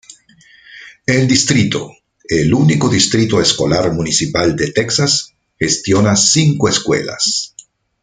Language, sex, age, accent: Spanish, male, 50-59, Caribe: Cuba, Venezuela, Puerto Rico, República Dominicana, Panamá, Colombia caribeña, México caribeño, Costa del golfo de México